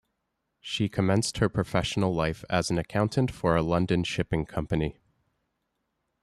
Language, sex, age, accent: English, male, 19-29, Canadian English